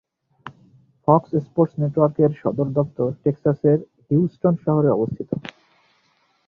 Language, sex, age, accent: Bengali, male, 19-29, Native; Bangladeshi